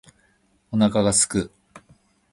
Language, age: Japanese, 50-59